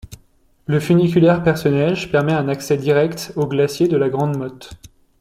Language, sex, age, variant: French, male, 19-29, Français de métropole